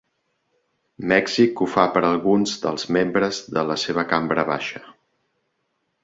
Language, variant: Catalan, Central